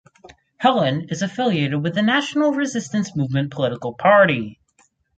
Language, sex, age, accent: English, male, under 19, United States English